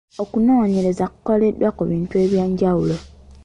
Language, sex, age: Ganda, male, 19-29